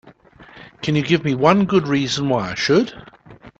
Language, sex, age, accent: English, male, 70-79, England English